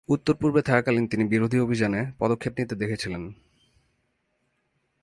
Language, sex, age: Bengali, male, 19-29